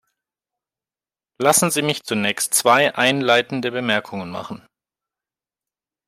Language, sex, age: German, male, 30-39